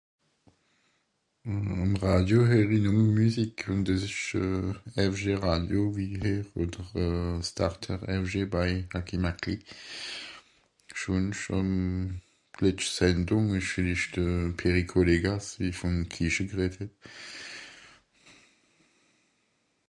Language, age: Swiss German, 40-49